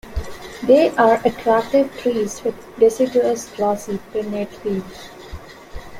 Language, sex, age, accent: English, female, 19-29, India and South Asia (India, Pakistan, Sri Lanka)